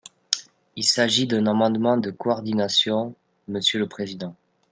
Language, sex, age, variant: French, male, 19-29, Français de métropole